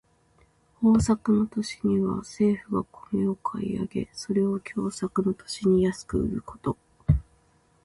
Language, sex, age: Japanese, female, 30-39